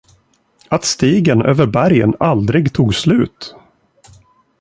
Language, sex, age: Swedish, male, 40-49